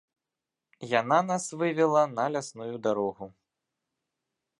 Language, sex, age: Belarusian, male, 19-29